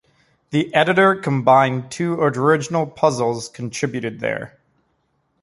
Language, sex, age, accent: English, male, 30-39, United States English